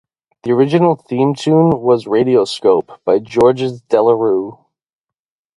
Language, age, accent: English, 19-29, United States English; midwest